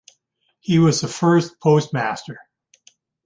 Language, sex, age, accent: English, male, 60-69, Canadian English